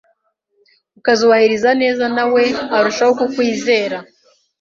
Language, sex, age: Kinyarwanda, female, 19-29